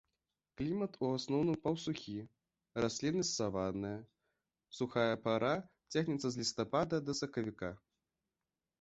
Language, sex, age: Belarusian, male, under 19